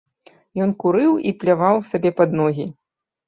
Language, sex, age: Belarusian, female, 30-39